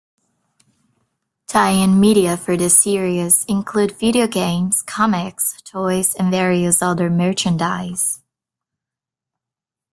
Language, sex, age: English, female, 19-29